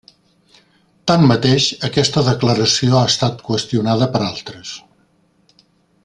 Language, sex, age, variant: Catalan, male, 60-69, Central